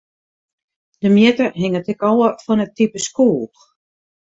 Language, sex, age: Western Frisian, female, 60-69